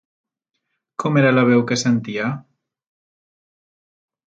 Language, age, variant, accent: Catalan, 30-39, Central, central